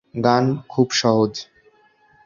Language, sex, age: Bengali, male, 19-29